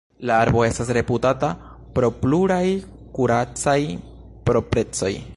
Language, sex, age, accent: Esperanto, male, 19-29, Internacia